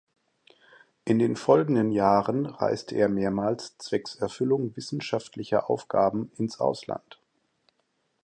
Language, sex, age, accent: German, male, 40-49, Deutschland Deutsch